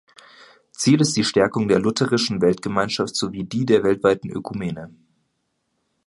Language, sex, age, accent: German, male, 19-29, Deutschland Deutsch